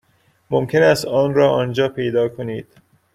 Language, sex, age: Persian, male, 30-39